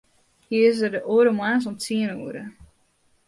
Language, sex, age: Western Frisian, female, 19-29